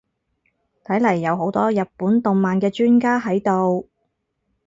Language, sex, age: Cantonese, female, 30-39